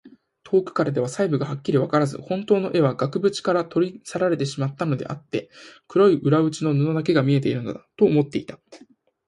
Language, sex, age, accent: Japanese, male, 19-29, 標準語